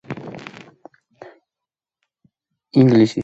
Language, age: Georgian, under 19